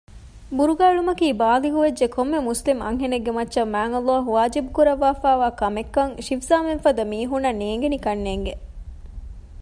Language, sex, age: Divehi, female, 30-39